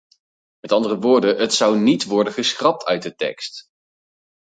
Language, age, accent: Dutch, 30-39, Nederlands Nederlands